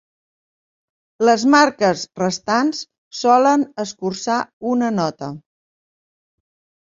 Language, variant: Catalan, Central